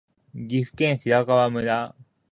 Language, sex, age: Japanese, male, 19-29